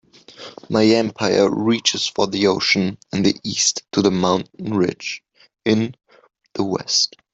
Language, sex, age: English, male, 19-29